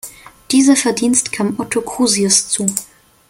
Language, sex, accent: German, male, Deutschland Deutsch